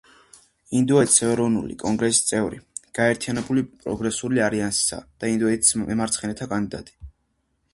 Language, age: Georgian, under 19